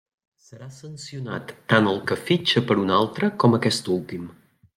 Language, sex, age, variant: Catalan, male, 40-49, Central